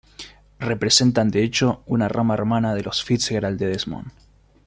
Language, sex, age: Spanish, male, 19-29